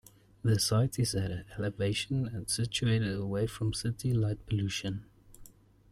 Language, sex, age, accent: English, male, 19-29, Southern African (South Africa, Zimbabwe, Namibia)